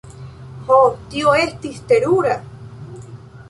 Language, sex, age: Esperanto, female, 19-29